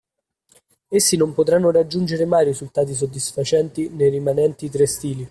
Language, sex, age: Italian, male, 19-29